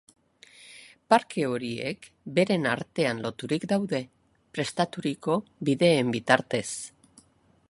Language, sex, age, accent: Basque, female, 60-69, Erdialdekoa edo Nafarra (Gipuzkoa, Nafarroa)